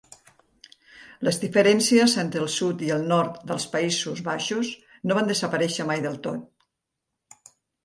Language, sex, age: Catalan, female, 60-69